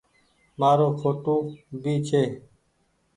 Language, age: Goaria, 19-29